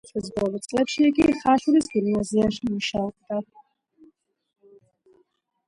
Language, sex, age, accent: Georgian, female, 40-49, ჩვეულებრივი